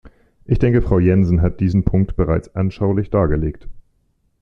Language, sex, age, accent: German, male, 40-49, Deutschland Deutsch